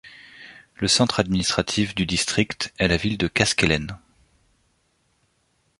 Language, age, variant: French, 30-39, Français de métropole